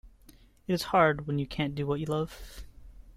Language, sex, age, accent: English, male, 19-29, Canadian English